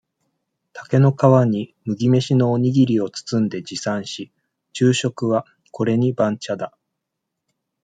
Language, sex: Japanese, male